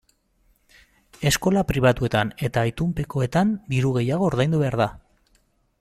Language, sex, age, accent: Basque, male, 30-39, Mendebalekoa (Araba, Bizkaia, Gipuzkoako mendebaleko herri batzuk)